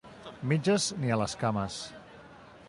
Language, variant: Catalan, Central